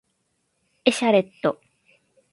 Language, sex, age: Japanese, female, 19-29